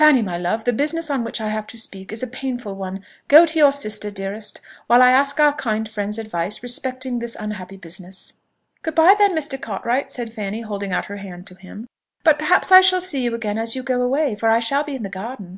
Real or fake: real